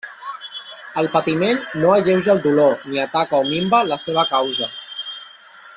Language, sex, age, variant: Catalan, male, 19-29, Central